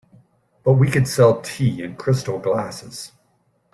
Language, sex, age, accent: English, male, 40-49, United States English